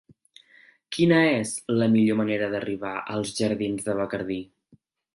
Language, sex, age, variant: Catalan, male, 19-29, Central